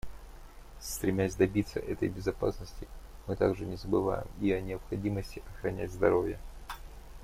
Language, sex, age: Russian, male, 30-39